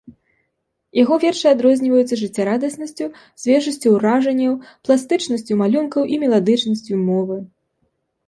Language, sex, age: Belarusian, female, 19-29